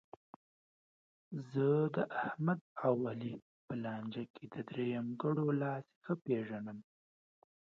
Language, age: Pashto, 19-29